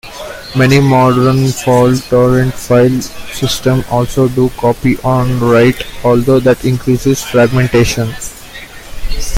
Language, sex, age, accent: English, male, 19-29, India and South Asia (India, Pakistan, Sri Lanka)